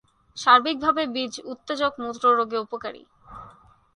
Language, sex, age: Bengali, female, 19-29